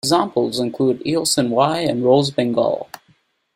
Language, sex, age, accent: English, male, 19-29, United States English